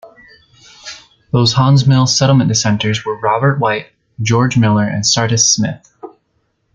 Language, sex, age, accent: English, male, 19-29, United States English